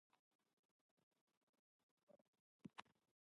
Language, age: English, 19-29